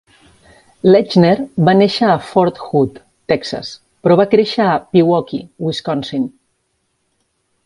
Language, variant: Catalan, Central